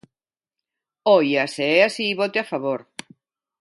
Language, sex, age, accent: Galician, female, 50-59, Neofalante